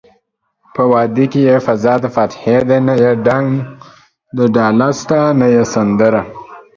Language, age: Pashto, under 19